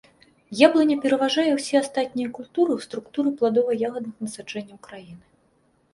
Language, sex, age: Belarusian, female, 30-39